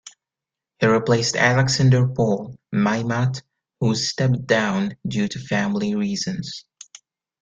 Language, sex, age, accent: English, male, 19-29, United States English